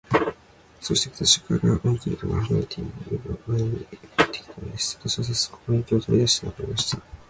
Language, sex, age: Japanese, male, 19-29